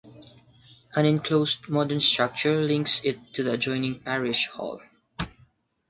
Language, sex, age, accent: English, male, 19-29, United States English; Filipino